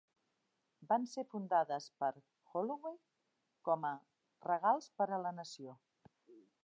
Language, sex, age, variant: Catalan, female, 60-69, Central